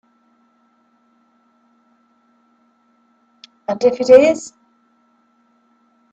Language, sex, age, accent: English, female, 50-59, England English